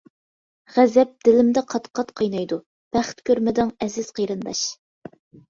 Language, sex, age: Uyghur, female, under 19